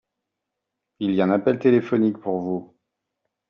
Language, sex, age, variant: French, male, 40-49, Français de métropole